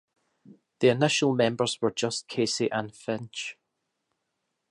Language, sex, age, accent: English, male, 30-39, Scottish English